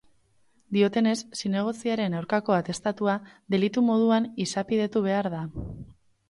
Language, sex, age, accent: Basque, female, 19-29, Mendebalekoa (Araba, Bizkaia, Gipuzkoako mendebaleko herri batzuk)